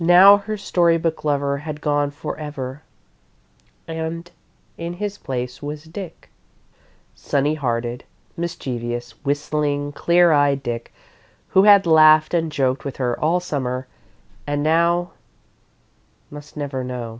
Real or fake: real